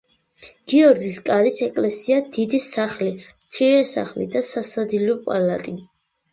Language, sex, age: Georgian, female, 19-29